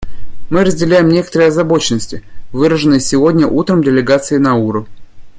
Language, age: Russian, 19-29